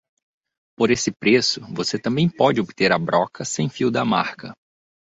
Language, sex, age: Portuguese, male, 19-29